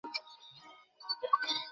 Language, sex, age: Bengali, male, 40-49